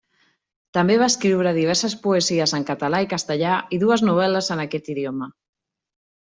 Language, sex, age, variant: Catalan, female, 40-49, Central